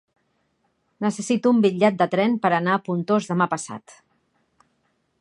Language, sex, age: Catalan, female, 40-49